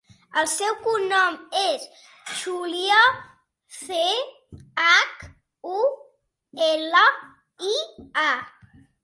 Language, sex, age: Catalan, female, under 19